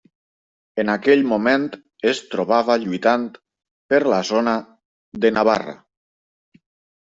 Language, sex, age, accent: Catalan, male, 30-39, valencià